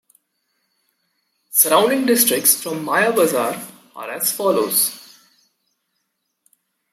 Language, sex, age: English, male, 19-29